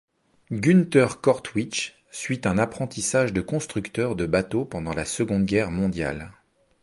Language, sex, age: French, male, 40-49